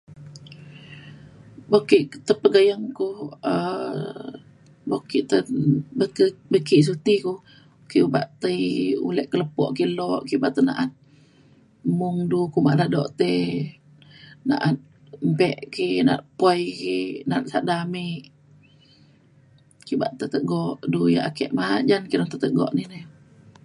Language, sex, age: Mainstream Kenyah, female, 30-39